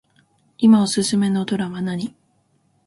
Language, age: Japanese, 19-29